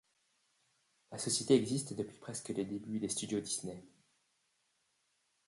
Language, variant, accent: French, Français d'Europe, Français de Belgique